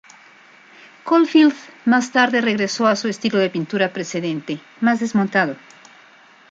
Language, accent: Spanish, México